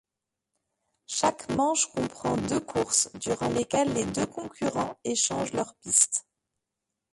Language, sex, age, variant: French, female, 30-39, Français de métropole